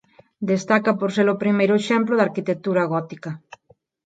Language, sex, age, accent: Galician, female, 40-49, Neofalante